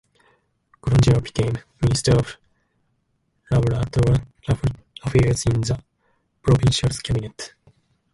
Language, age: English, 19-29